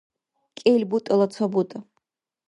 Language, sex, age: Dargwa, female, 19-29